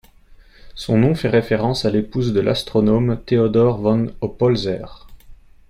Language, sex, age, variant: French, male, 30-39, Français de métropole